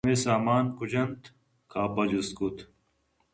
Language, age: Eastern Balochi, 30-39